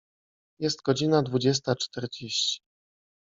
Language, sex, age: Polish, male, 30-39